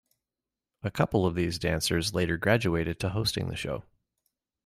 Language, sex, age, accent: English, male, 30-39, United States English